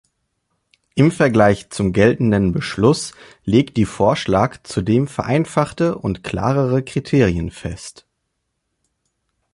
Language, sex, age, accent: German, male, 30-39, Deutschland Deutsch